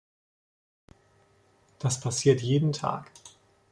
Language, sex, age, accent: German, male, 40-49, Deutschland Deutsch